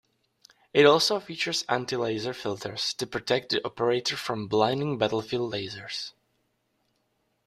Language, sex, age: English, male, 19-29